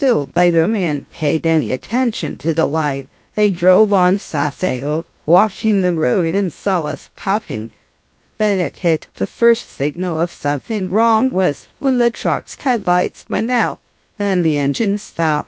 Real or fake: fake